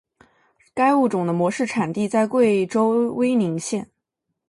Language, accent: Chinese, 出生地：江苏省